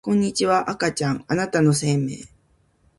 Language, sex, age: Japanese, female, 30-39